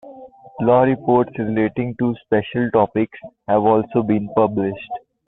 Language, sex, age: English, male, 19-29